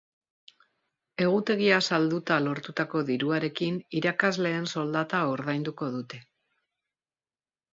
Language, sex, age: Basque, female, 50-59